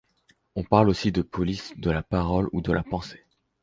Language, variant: French, Français de métropole